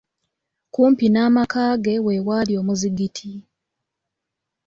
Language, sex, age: Ganda, female, 19-29